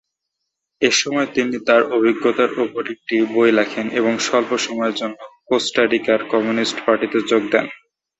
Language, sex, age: Bengali, male, 19-29